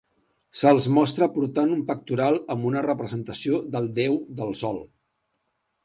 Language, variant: Catalan, Central